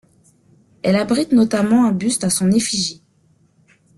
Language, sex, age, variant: French, female, 30-39, Français de métropole